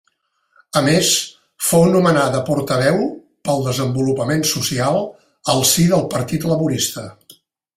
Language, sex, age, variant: Catalan, male, 60-69, Central